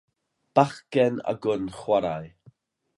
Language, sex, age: Welsh, male, 50-59